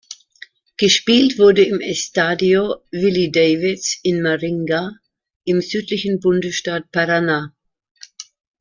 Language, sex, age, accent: German, female, 60-69, Deutschland Deutsch